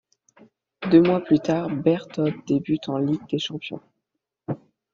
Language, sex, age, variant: French, male, under 19, Français de métropole